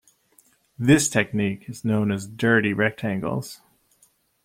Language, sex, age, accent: English, male, 30-39, United States English